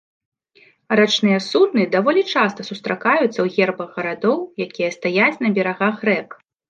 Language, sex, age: Belarusian, female, 30-39